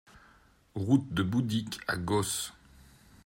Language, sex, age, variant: French, male, 50-59, Français de métropole